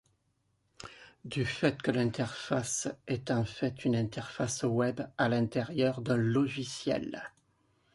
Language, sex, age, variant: French, male, 50-59, Français de métropole